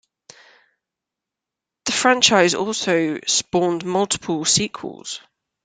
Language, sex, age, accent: English, female, 19-29, England English